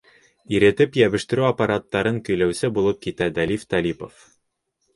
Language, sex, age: Bashkir, male, under 19